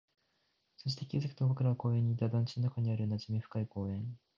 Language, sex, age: Japanese, male, 19-29